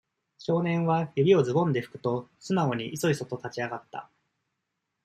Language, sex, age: Japanese, male, 19-29